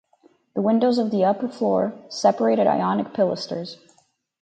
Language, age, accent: English, 19-29, Canadian English